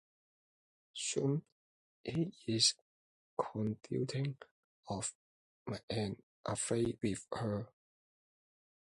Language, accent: English, Hong Kong English